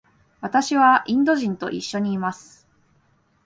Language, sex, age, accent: Japanese, female, 19-29, 標準語